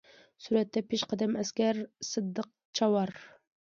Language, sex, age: Uyghur, female, 30-39